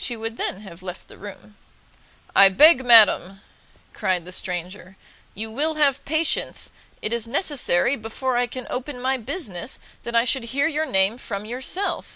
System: none